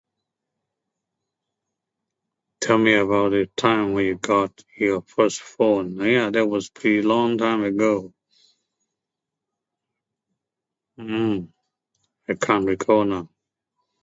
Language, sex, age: English, male, 70-79